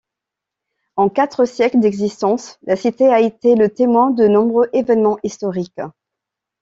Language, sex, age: French, female, 30-39